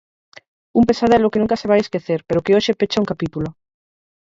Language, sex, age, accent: Galician, female, 30-39, Central (gheada)